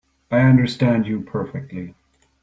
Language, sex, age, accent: English, male, 19-29, United States English